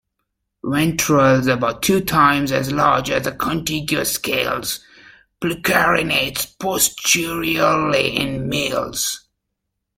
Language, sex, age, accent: English, male, 30-39, United States English